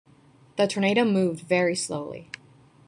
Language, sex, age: English, female, 19-29